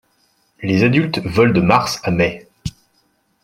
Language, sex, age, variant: French, male, 19-29, Français de métropole